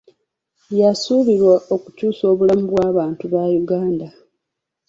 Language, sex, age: Ganda, female, 40-49